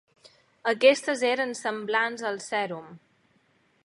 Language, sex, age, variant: Catalan, female, 19-29, Balear